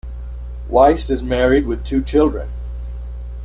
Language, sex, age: English, male, 60-69